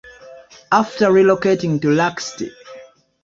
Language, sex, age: English, male, 19-29